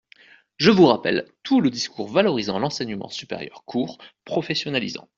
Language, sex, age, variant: French, male, 30-39, Français de métropole